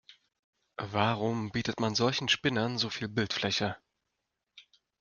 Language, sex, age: German, male, 40-49